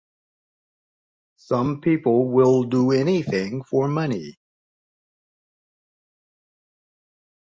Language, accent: English, United States English